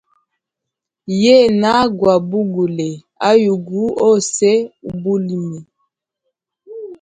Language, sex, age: Hemba, female, 30-39